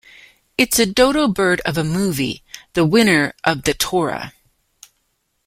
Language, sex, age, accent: English, female, 50-59, Canadian English